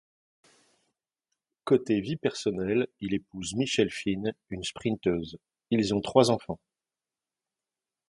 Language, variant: French, Français de métropole